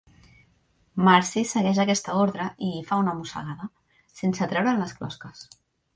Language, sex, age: Catalan, female, 30-39